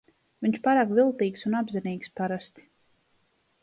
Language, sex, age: Latvian, female, 30-39